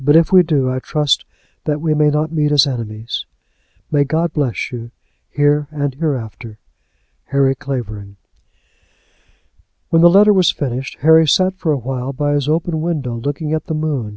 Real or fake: real